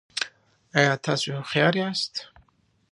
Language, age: Pashto, 19-29